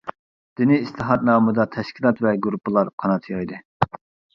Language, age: Uyghur, 30-39